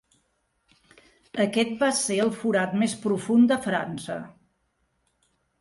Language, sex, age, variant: Catalan, female, 60-69, Central